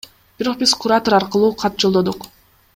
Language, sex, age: Kyrgyz, female, 19-29